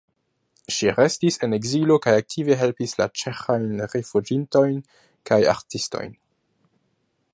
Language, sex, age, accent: Esperanto, male, under 19, Internacia